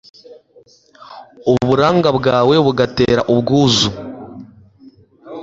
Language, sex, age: Kinyarwanda, male, under 19